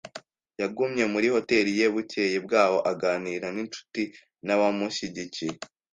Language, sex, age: Kinyarwanda, male, under 19